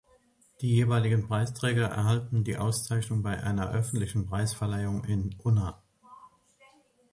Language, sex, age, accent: German, male, 60-69, Deutschland Deutsch